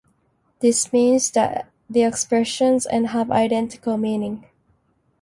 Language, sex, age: English, female, 19-29